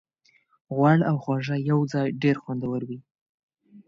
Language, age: Pashto, 19-29